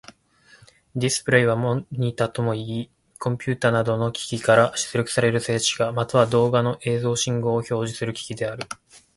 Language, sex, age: Japanese, male, 19-29